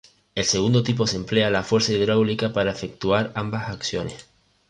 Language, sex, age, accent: Spanish, male, 30-39, España: Islas Canarias